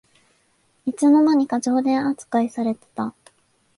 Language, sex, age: Japanese, female, 19-29